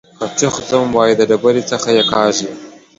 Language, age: Pashto, 19-29